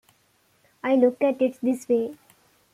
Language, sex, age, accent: English, female, 19-29, United States English